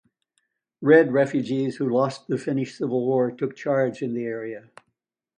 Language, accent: English, United States English